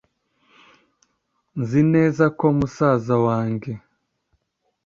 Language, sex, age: Kinyarwanda, male, 19-29